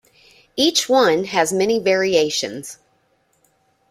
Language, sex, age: English, female, 30-39